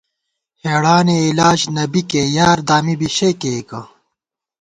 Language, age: Gawar-Bati, 30-39